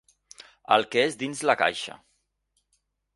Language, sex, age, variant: Catalan, male, 40-49, Central